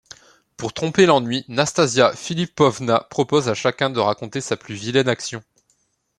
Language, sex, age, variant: French, male, 19-29, Français de métropole